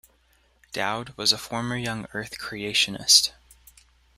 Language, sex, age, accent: English, male, 19-29, United States English